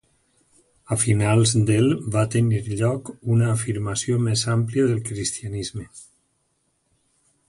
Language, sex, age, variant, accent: Catalan, male, 60-69, Valencià central, valencià